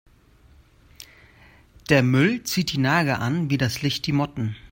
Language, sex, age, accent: German, male, 30-39, Deutschland Deutsch